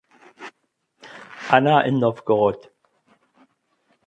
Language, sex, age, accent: German, male, 50-59, Deutschland Deutsch